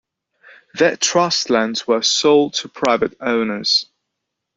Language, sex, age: English, male, 30-39